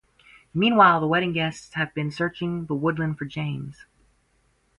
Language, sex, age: English, female, 19-29